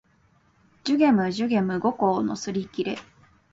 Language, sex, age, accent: Japanese, female, 19-29, 標準語